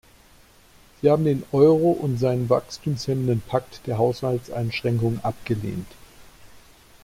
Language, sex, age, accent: German, male, 40-49, Deutschland Deutsch